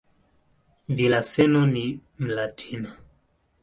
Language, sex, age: Swahili, male, 19-29